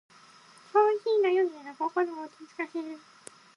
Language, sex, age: Japanese, female, 19-29